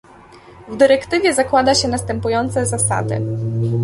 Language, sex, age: Polish, male, 19-29